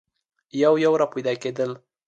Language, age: Pashto, under 19